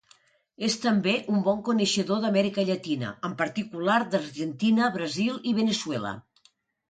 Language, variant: Catalan, Nord-Occidental